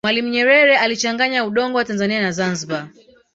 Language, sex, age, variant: Swahili, female, 19-29, Kiswahili Sanifu (EA)